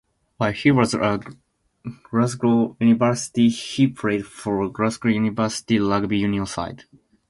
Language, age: English, 19-29